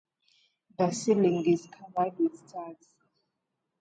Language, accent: English, United States English